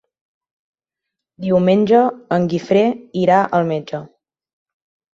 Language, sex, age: Catalan, female, 19-29